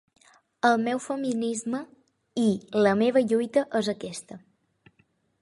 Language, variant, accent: Catalan, Balear, mallorquí